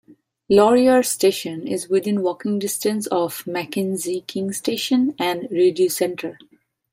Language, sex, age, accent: English, female, 30-39, India and South Asia (India, Pakistan, Sri Lanka)